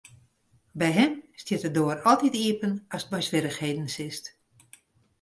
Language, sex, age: Western Frisian, female, 60-69